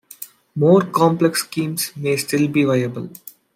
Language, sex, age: English, male, 19-29